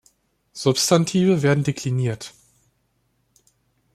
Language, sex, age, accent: German, male, 30-39, Deutschland Deutsch